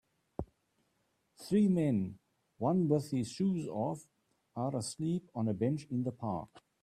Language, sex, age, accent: English, male, 60-69, Southern African (South Africa, Zimbabwe, Namibia)